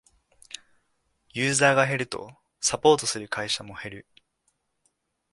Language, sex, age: Japanese, male, 19-29